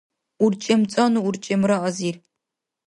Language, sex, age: Dargwa, female, 19-29